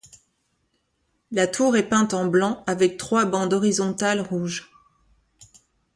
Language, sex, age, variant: French, female, 40-49, Français de métropole